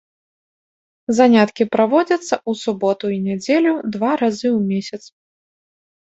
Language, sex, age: Belarusian, female, 19-29